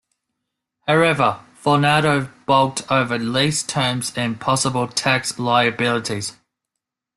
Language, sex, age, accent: English, male, 19-29, Australian English